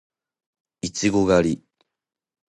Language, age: Japanese, 19-29